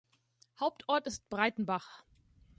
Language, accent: German, Deutschland Deutsch